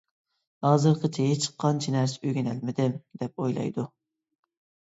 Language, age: Uyghur, 19-29